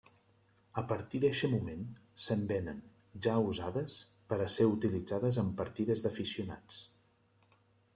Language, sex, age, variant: Catalan, male, 50-59, Central